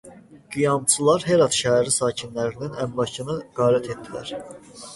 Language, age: Azerbaijani, 19-29